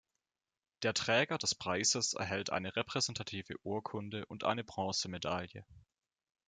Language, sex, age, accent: German, male, under 19, Deutschland Deutsch